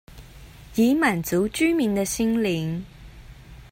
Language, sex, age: Chinese, female, 30-39